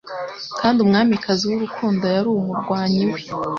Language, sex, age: Kinyarwanda, female, 19-29